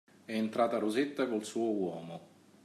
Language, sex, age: Italian, male, 40-49